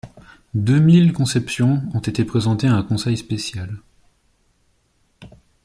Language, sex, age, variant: French, male, 19-29, Français de métropole